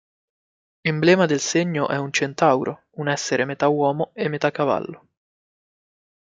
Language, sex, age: Italian, male, 19-29